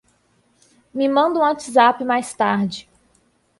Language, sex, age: Portuguese, female, 30-39